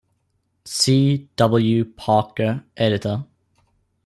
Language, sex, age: English, male, under 19